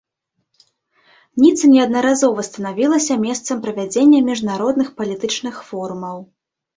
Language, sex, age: Belarusian, female, 19-29